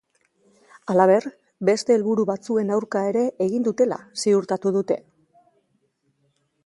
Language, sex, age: Basque, female, 50-59